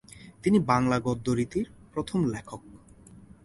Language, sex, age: Bengali, male, 19-29